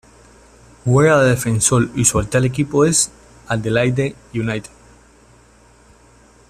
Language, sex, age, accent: Spanish, male, 30-39, Caribe: Cuba, Venezuela, Puerto Rico, República Dominicana, Panamá, Colombia caribeña, México caribeño, Costa del golfo de México